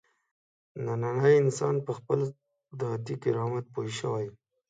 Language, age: Pashto, 30-39